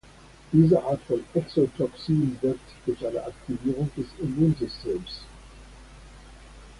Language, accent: German, Deutschland Deutsch